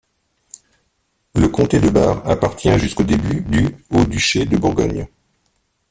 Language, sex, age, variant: French, male, 50-59, Français de métropole